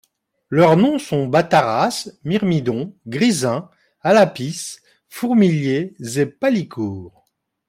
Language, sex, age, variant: French, male, 50-59, Français de métropole